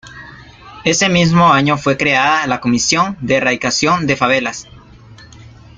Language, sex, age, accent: Spanish, male, 19-29, América central